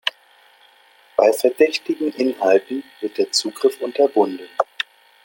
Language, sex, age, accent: German, male, 30-39, Deutschland Deutsch